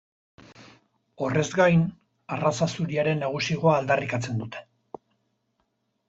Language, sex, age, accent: Basque, male, 50-59, Erdialdekoa edo Nafarra (Gipuzkoa, Nafarroa)